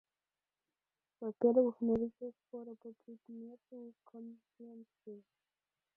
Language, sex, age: Russian, female, 19-29